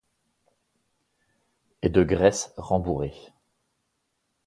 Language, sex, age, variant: French, male, 30-39, Français de métropole